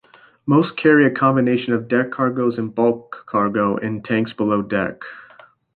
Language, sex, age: English, male, 19-29